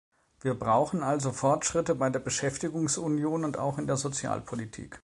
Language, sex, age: German, male, 40-49